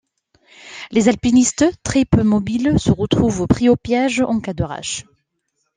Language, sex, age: French, female, 19-29